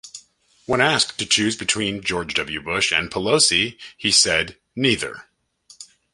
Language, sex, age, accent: English, male, 30-39, United States English